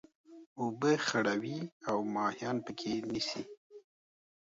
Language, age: Pashto, 40-49